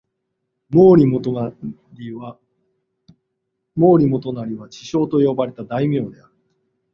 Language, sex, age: Japanese, male, 40-49